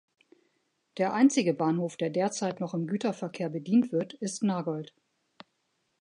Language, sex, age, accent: German, female, 50-59, Deutschland Deutsch